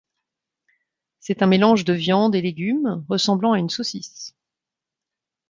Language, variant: French, Français de métropole